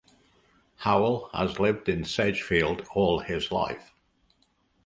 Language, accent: English, England English